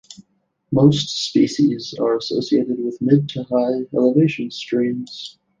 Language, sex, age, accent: English, male, 19-29, Canadian English